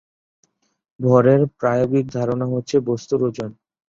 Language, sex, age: Bengali, male, 19-29